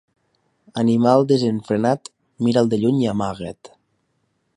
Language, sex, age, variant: Catalan, male, 19-29, Nord-Occidental